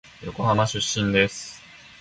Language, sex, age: Japanese, male, 19-29